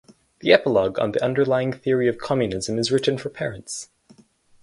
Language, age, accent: English, 19-29, United States English